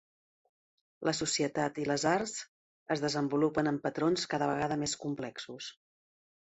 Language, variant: Catalan, Central